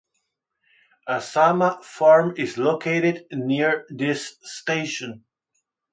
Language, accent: English, Canadian English